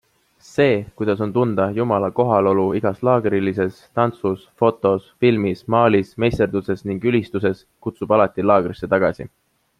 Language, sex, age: Estonian, male, 19-29